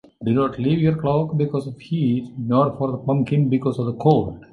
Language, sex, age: English, male, 70-79